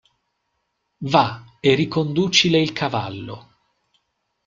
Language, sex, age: Italian, male, 50-59